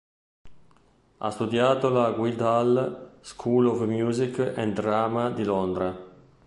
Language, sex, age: Italian, male, 50-59